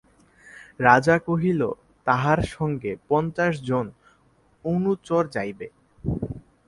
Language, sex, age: Bengali, male, 19-29